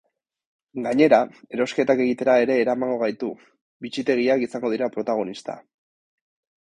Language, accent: Basque, Mendebalekoa (Araba, Bizkaia, Gipuzkoako mendebaleko herri batzuk)